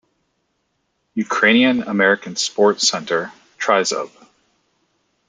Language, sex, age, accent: English, male, 30-39, United States English